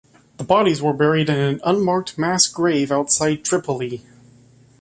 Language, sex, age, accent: English, male, 19-29, United States English